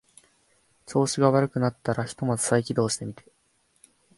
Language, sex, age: Japanese, male, 19-29